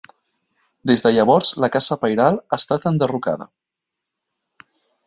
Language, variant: Catalan, Central